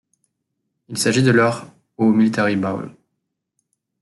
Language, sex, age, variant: French, male, 19-29, Français de métropole